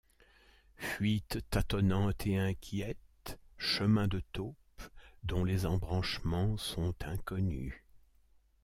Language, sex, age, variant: French, male, 60-69, Français de métropole